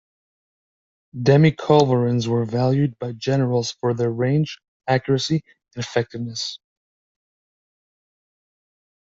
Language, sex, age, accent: English, male, 19-29, United States English